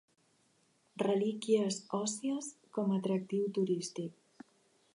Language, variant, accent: Catalan, Central, central